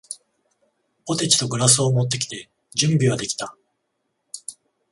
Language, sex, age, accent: Japanese, male, 40-49, 関西